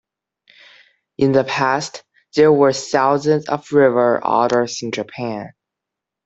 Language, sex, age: English, male, under 19